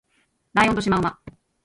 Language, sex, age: Japanese, female, 40-49